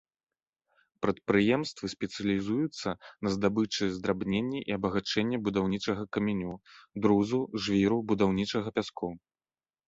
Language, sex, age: Belarusian, male, 30-39